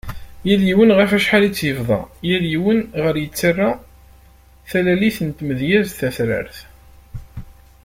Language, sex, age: Kabyle, male, 19-29